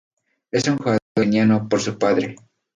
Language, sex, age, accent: Spanish, male, 19-29, México